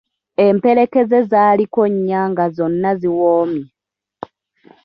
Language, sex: Ganda, female